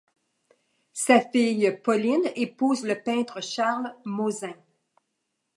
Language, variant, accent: French, Français d'Amérique du Nord, Français du Canada